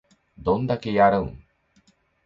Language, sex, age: Japanese, male, 19-29